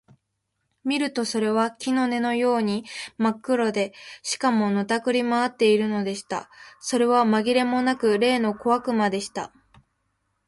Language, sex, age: Japanese, female, 19-29